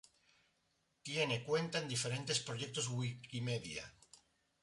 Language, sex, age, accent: Spanish, male, 60-69, España: Sur peninsular (Andalucia, Extremadura, Murcia)